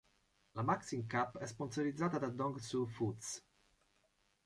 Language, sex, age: Italian, male, 40-49